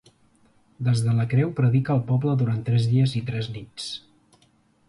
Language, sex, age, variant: Catalan, male, 19-29, Central